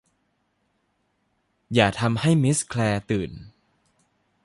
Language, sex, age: Thai, male, 19-29